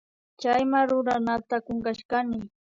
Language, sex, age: Imbabura Highland Quichua, female, 19-29